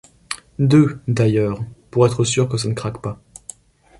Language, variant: French, Français de métropole